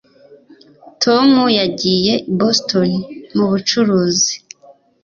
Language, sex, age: Kinyarwanda, female, 19-29